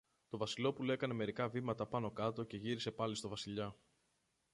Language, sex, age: Greek, male, 30-39